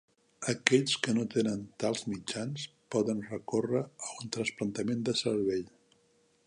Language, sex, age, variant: Catalan, male, 70-79, Central